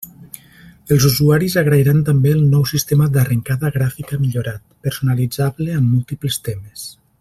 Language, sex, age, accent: Catalan, male, 40-49, valencià